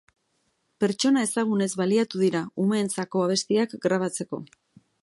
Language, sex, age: Basque, female, 40-49